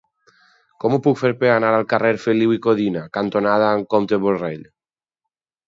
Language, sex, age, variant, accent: Catalan, male, 30-39, Valencià meridional, valencià